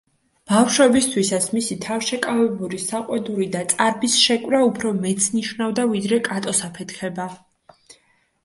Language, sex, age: Georgian, female, under 19